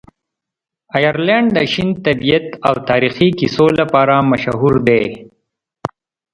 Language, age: Pashto, 30-39